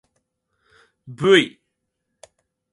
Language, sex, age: Japanese, male, 19-29